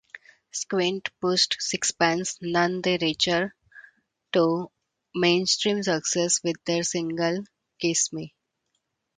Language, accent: English, India and South Asia (India, Pakistan, Sri Lanka)